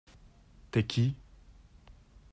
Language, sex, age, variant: French, male, 19-29, Français de métropole